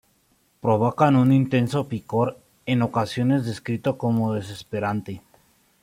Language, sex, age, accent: Spanish, male, 19-29, México